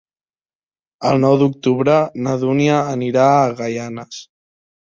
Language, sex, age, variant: Catalan, male, 19-29, Central